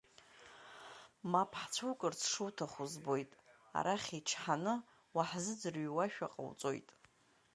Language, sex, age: Abkhazian, female, 40-49